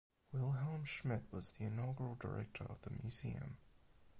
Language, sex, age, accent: English, male, under 19, Australian English; England English; New Zealand English